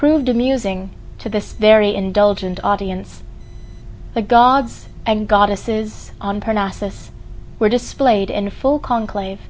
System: none